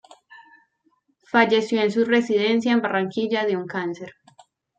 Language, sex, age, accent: Spanish, female, 30-39, Andino-Pacífico: Colombia, Perú, Ecuador, oeste de Bolivia y Venezuela andina